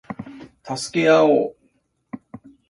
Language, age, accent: Japanese, 50-59, 標準語